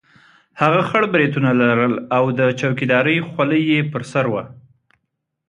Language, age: Pashto, 30-39